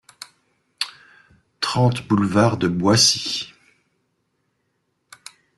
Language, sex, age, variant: French, male, 50-59, Français de métropole